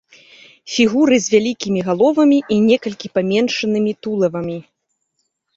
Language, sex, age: Belarusian, female, 30-39